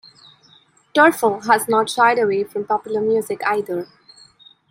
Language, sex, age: English, female, 19-29